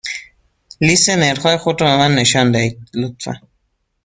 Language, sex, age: Persian, male, 19-29